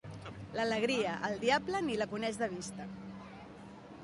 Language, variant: Catalan, Central